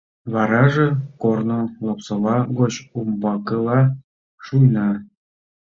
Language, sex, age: Mari, male, 40-49